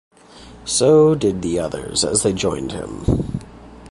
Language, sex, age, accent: English, male, 19-29, Canadian English